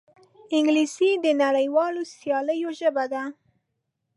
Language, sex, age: Pashto, female, 19-29